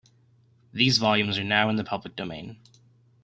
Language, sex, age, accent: English, male, 19-29, United States English